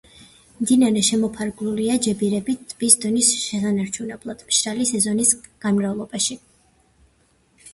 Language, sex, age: Georgian, female, 19-29